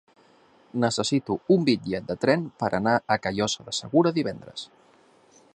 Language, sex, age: Catalan, male, 19-29